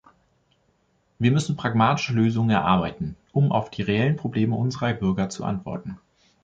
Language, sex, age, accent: German, male, 19-29, Deutschland Deutsch